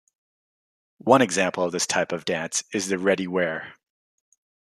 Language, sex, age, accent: English, male, 19-29, Canadian English